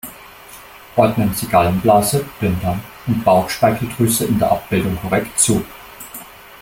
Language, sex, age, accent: German, male, 19-29, Deutschland Deutsch